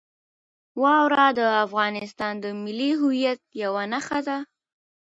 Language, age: Pashto, under 19